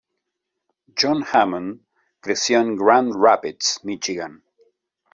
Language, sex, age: Spanish, male, 50-59